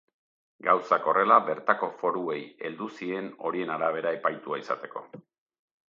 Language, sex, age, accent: Basque, male, 50-59, Erdialdekoa edo Nafarra (Gipuzkoa, Nafarroa)